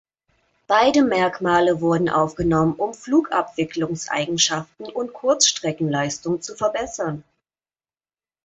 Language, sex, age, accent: German, female, 30-39, Deutschland Deutsch